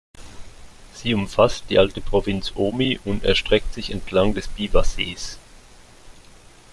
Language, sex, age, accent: German, male, 30-39, Schweizerdeutsch